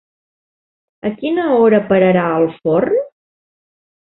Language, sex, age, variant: Catalan, female, 40-49, Central